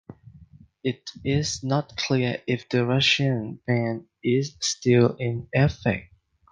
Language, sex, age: English, male, 19-29